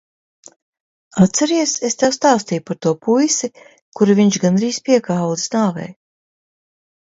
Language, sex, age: Latvian, female, 40-49